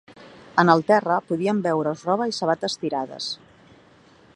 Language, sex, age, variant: Catalan, female, 40-49, Central